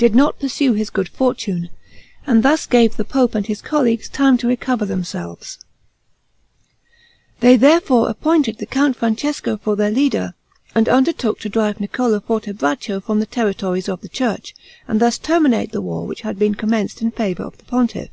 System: none